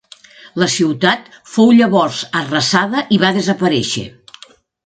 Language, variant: Catalan, Nord-Occidental